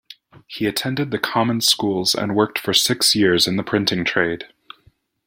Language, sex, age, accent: English, male, 19-29, United States English